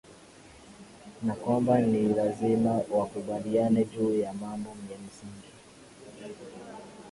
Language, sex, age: Swahili, male, 19-29